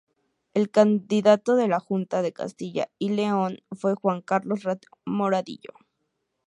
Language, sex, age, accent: Spanish, female, under 19, México